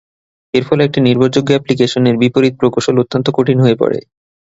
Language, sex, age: Bengali, male, 19-29